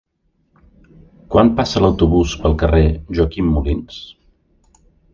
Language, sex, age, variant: Catalan, male, 50-59, Central